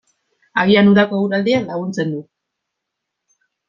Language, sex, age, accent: Basque, female, 30-39, Mendebalekoa (Araba, Bizkaia, Gipuzkoako mendebaleko herri batzuk)